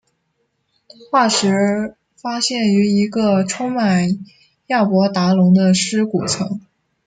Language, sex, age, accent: Chinese, female, 19-29, 出生地：北京市